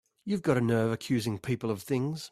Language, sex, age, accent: English, male, 50-59, Australian English